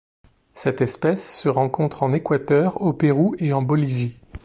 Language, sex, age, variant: French, male, 30-39, Français de métropole